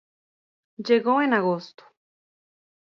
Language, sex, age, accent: Spanish, female, 30-39, México